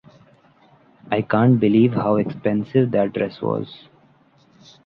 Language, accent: English, India and South Asia (India, Pakistan, Sri Lanka)